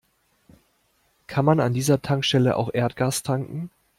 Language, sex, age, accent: German, male, 40-49, Deutschland Deutsch